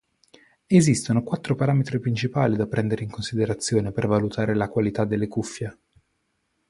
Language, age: Italian, 19-29